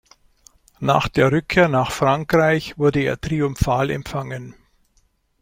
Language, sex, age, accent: German, male, 70-79, Deutschland Deutsch